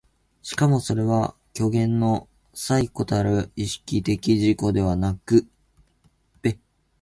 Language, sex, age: Japanese, male, 19-29